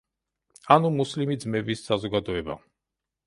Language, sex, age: Georgian, male, 50-59